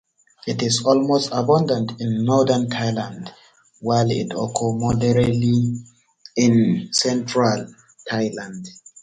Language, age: English, 19-29